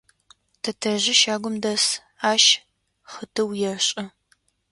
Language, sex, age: Adyghe, female, 19-29